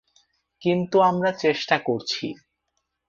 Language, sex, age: Bengali, male, 19-29